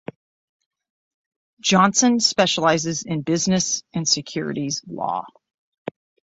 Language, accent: English, United States English